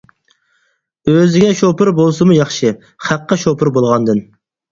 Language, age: Uyghur, 30-39